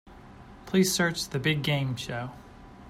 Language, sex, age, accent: English, male, 40-49, United States English